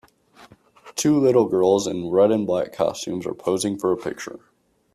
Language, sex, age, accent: English, male, 19-29, United States English